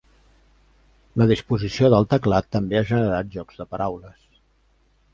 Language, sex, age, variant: Catalan, male, 50-59, Central